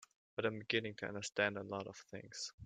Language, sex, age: English, male, under 19